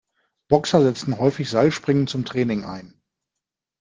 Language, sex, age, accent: German, male, 40-49, Deutschland Deutsch